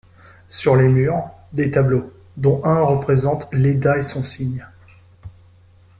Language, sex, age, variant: French, male, 19-29, Français de métropole